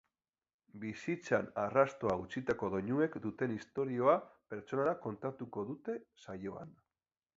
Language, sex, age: Basque, male, 40-49